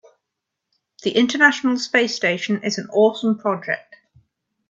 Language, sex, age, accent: English, female, 19-29, Welsh English